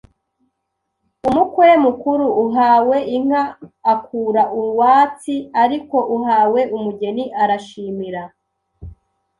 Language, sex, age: Kinyarwanda, female, 30-39